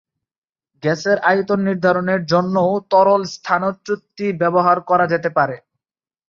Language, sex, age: Bengali, male, 19-29